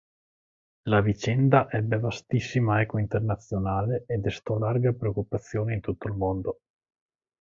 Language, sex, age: Italian, male, 19-29